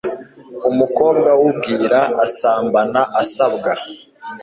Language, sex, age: Kinyarwanda, male, 19-29